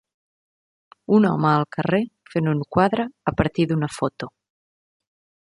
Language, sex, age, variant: Catalan, female, 30-39, Central